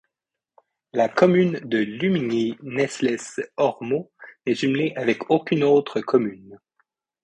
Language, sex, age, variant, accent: French, male, 30-39, Français d'Amérique du Nord, Français du Canada